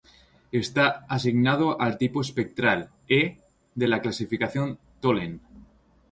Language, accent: Spanish, España: Norte peninsular (Asturias, Castilla y León, Cantabria, País Vasco, Navarra, Aragón, La Rioja, Guadalajara, Cuenca)